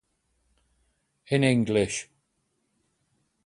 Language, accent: English, Northern English